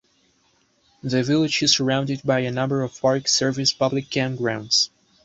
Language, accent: English, United States English